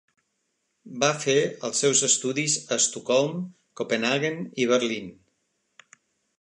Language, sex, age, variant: Catalan, male, 50-59, Central